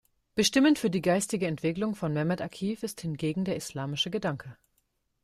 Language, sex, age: German, female, 19-29